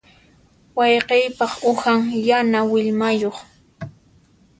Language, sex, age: Puno Quechua, female, 19-29